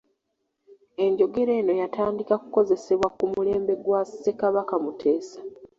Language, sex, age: Ganda, female, 19-29